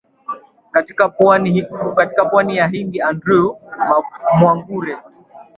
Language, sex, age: Swahili, male, 19-29